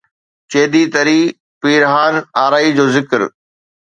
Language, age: Sindhi, 40-49